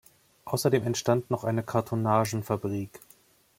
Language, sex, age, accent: German, male, 40-49, Deutschland Deutsch